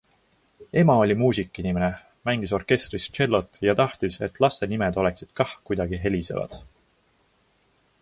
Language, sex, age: Estonian, male, 19-29